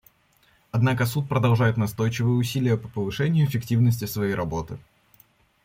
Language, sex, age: Russian, male, under 19